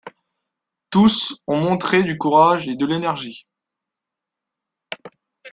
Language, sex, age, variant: French, male, under 19, Français de métropole